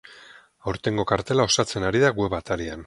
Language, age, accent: Basque, 40-49, Mendebalekoa (Araba, Bizkaia, Gipuzkoako mendebaleko herri batzuk)